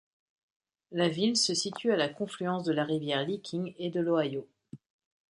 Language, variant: French, Français de métropole